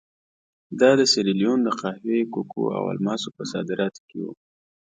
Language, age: Pashto, 19-29